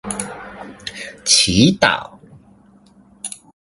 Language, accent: Chinese, 出生地：高雄市